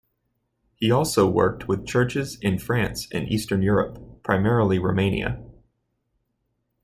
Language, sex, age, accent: English, male, 19-29, United States English